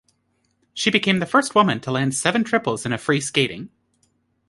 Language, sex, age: English, female, 30-39